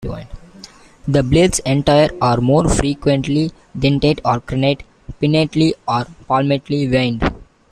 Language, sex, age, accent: English, male, 19-29, India and South Asia (India, Pakistan, Sri Lanka)